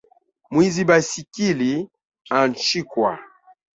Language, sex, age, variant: Swahili, male, 40-49, Kiswahili cha Bara ya Tanzania